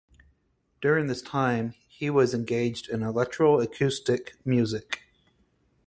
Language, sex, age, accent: English, male, 30-39, United States English